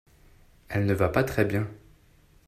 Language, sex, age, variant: French, male, 19-29, Français de métropole